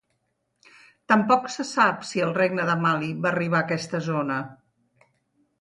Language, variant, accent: Catalan, Central, central